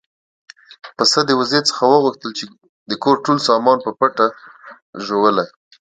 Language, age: Pashto, 19-29